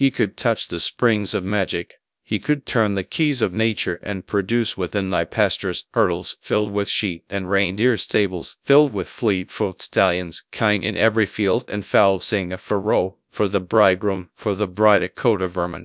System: TTS, GradTTS